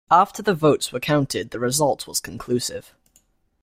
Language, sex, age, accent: English, male, under 19, Welsh English